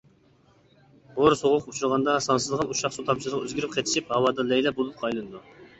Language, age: Uyghur, 30-39